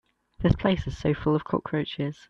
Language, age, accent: English, under 19, England English